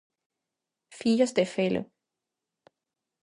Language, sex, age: Galician, female, 19-29